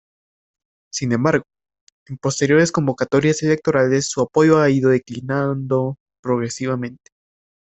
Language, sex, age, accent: Spanish, male, 19-29, América central